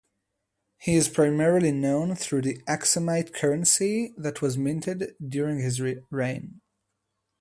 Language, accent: English, Israeli